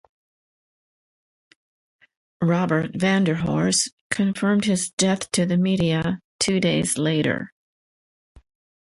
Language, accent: English, United States English